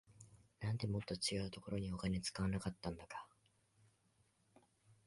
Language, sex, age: Japanese, male, 19-29